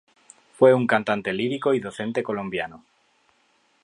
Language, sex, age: Spanish, male, 40-49